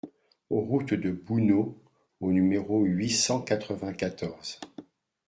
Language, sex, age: French, male, 60-69